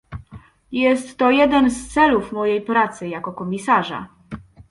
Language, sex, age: Polish, female, 19-29